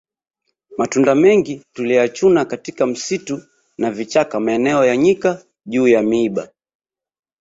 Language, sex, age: Swahili, male, 30-39